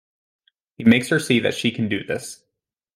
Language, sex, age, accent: English, male, 19-29, United States English